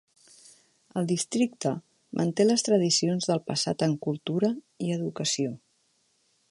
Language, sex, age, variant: Catalan, female, 40-49, Central